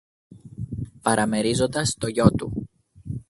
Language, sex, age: Greek, male, 40-49